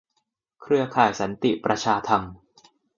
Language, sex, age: Thai, male, 19-29